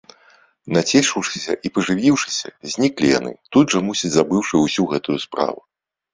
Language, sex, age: Belarusian, male, 40-49